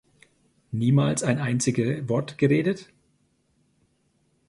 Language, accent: German, Deutschland Deutsch